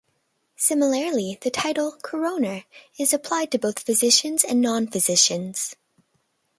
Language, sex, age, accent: English, female, under 19, United States English